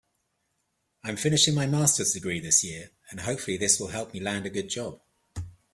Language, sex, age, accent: English, male, 40-49, England English